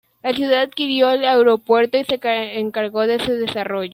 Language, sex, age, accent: Spanish, female, under 19, Andino-Pacífico: Colombia, Perú, Ecuador, oeste de Bolivia y Venezuela andina